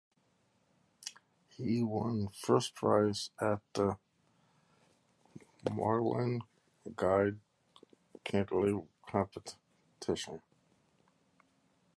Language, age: English, 60-69